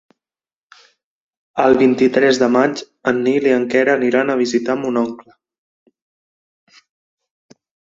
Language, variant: Catalan, Central